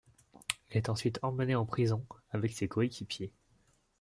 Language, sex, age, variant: French, male, 19-29, Français de métropole